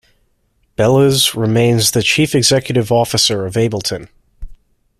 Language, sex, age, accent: English, male, 19-29, United States English